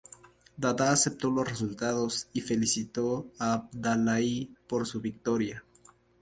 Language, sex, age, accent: Spanish, male, 19-29, México